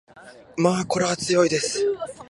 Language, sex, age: Japanese, male, 19-29